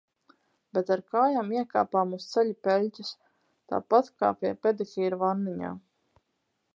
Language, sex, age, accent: Latvian, female, 30-39, bez akcenta